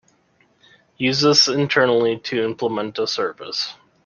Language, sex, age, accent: English, male, 30-39, United States English